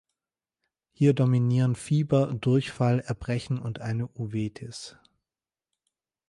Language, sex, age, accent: German, male, 30-39, Deutschland Deutsch